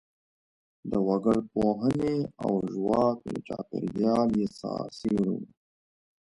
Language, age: Pashto, 19-29